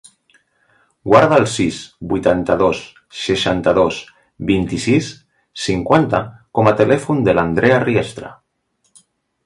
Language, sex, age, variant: Catalan, male, 40-49, Central